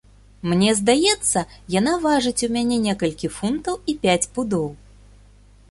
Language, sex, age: Belarusian, female, 30-39